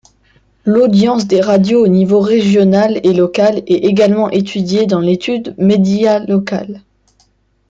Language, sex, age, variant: French, male, under 19, Français de métropole